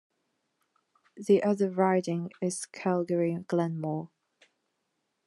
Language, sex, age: English, female, 30-39